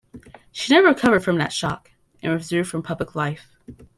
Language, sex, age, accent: English, female, under 19, United States English